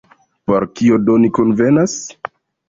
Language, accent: Esperanto, Internacia